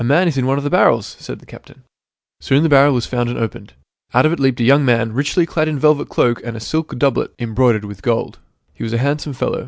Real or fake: real